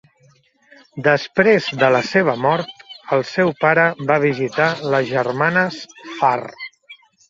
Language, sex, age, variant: Catalan, male, 40-49, Central